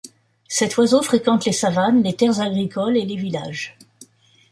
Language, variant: French, Français de métropole